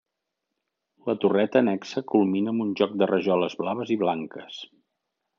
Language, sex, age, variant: Catalan, male, 50-59, Central